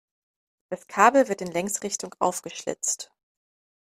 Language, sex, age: German, female, 30-39